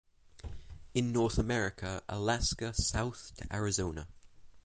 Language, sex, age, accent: English, male, 19-29, England English; New Zealand English